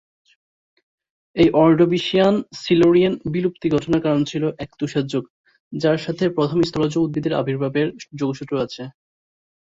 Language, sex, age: Bengali, male, 19-29